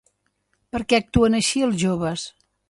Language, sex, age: Catalan, female, 50-59